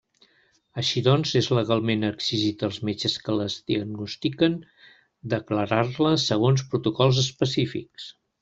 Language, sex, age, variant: Catalan, male, 60-69, Central